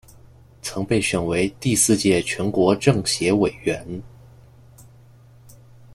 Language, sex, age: Chinese, male, 19-29